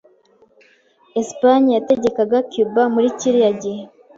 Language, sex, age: Kinyarwanda, female, 19-29